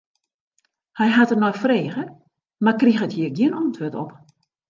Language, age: Western Frisian, 60-69